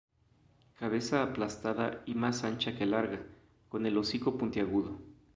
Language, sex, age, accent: Spanish, male, 30-39, México